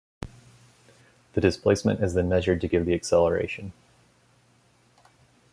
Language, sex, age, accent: English, male, 30-39, United States English